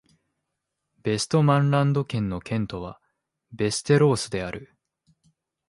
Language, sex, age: Japanese, male, 19-29